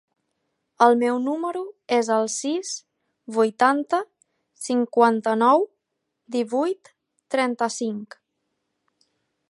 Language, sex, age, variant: Catalan, female, 19-29, Balear